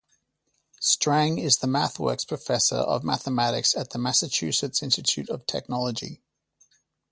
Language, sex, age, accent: English, male, 30-39, Australian English